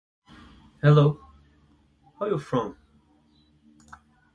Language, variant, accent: Portuguese, Portuguese (Brasil), Paulista